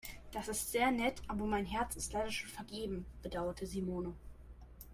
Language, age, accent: German, under 19, Deutschland Deutsch